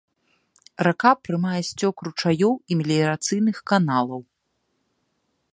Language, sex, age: Belarusian, female, 30-39